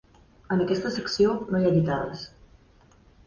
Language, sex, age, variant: Catalan, female, 19-29, Central